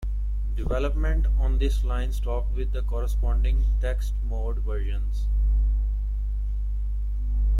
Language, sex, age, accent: English, male, 19-29, India and South Asia (India, Pakistan, Sri Lanka)